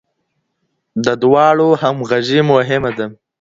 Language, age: Pashto, under 19